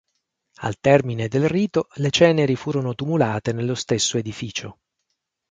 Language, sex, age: Italian, male, 40-49